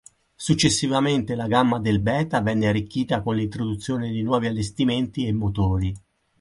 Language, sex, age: Italian, male, 50-59